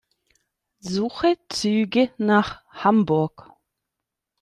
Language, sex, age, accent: German, male, 40-49, Deutschland Deutsch